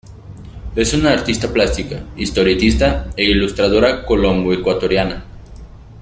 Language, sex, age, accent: Spanish, male, 19-29, México